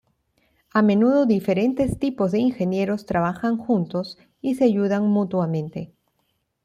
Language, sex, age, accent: Spanish, female, 60-69, Andino-Pacífico: Colombia, Perú, Ecuador, oeste de Bolivia y Venezuela andina